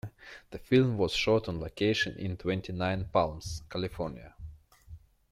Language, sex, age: English, male, 19-29